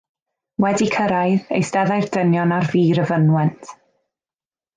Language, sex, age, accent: Welsh, female, 19-29, Y Deyrnas Unedig Cymraeg